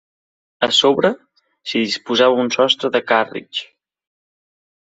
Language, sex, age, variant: Catalan, male, 19-29, Central